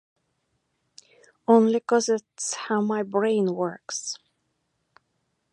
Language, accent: English, United States English